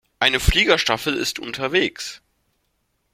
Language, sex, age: German, male, 19-29